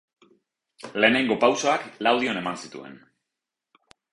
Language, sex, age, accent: Basque, male, 30-39, Mendebalekoa (Araba, Bizkaia, Gipuzkoako mendebaleko herri batzuk)